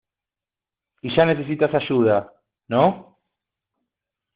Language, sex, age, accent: Spanish, male, 40-49, Rioplatense: Argentina, Uruguay, este de Bolivia, Paraguay